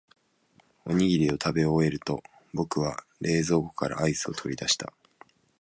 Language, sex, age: Japanese, male, 19-29